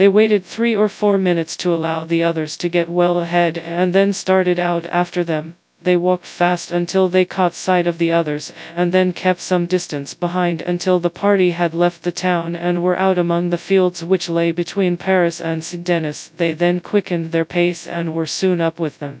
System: TTS, FastPitch